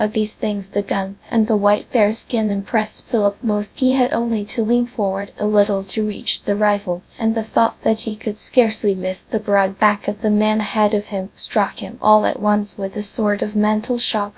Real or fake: fake